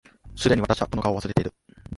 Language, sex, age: Japanese, male, 19-29